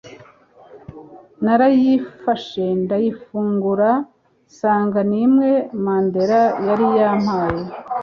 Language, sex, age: Kinyarwanda, female, 30-39